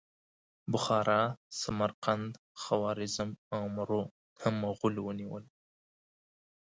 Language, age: Pashto, 19-29